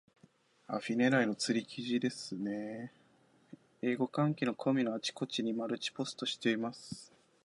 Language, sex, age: Japanese, male, 19-29